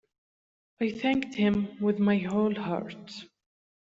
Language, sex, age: English, female, 19-29